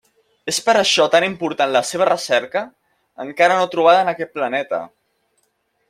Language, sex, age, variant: Catalan, male, under 19, Central